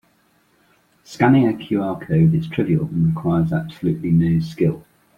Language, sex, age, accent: English, male, 50-59, England English